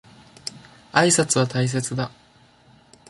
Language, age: Japanese, 19-29